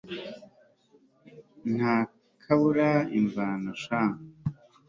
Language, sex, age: Kinyarwanda, male, 40-49